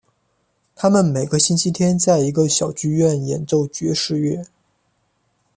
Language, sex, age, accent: Chinese, male, 19-29, 出生地：湖北省